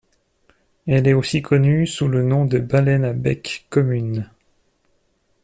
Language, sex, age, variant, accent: French, male, 40-49, Français d'Europe, Français de Suisse